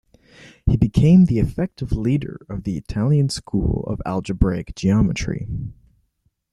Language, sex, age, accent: English, male, under 19, Canadian English